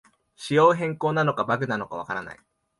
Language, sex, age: Japanese, male, 19-29